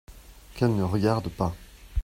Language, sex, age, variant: French, male, 40-49, Français de métropole